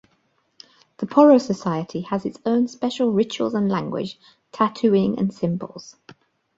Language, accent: English, England English